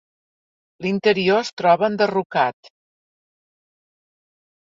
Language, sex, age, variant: Catalan, female, 60-69, Central